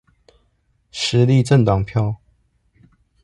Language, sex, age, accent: Chinese, male, 19-29, 出生地：彰化縣